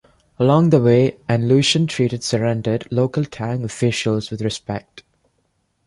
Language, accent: English, India and South Asia (India, Pakistan, Sri Lanka)